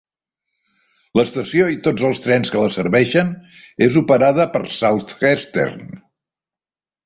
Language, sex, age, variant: Catalan, male, 70-79, Central